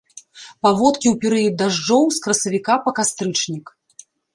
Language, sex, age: Belarusian, female, 40-49